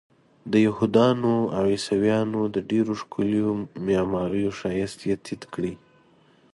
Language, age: Pashto, 19-29